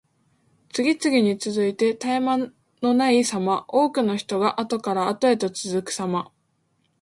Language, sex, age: Japanese, female, 19-29